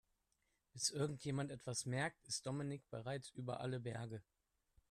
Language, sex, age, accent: German, male, 30-39, Deutschland Deutsch